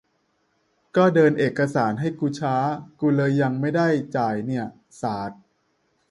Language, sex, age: Thai, male, 30-39